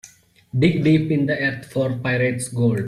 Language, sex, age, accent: English, male, 19-29, India and South Asia (India, Pakistan, Sri Lanka)